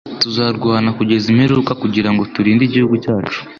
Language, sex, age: Kinyarwanda, male, under 19